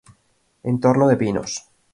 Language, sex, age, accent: Spanish, male, 19-29, España: Centro-Sur peninsular (Madrid, Toledo, Castilla-La Mancha)